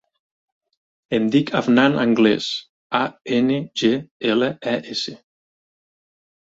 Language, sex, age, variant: Catalan, male, 40-49, Nord-Occidental